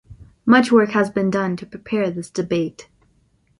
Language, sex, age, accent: English, female, 19-29, Canadian English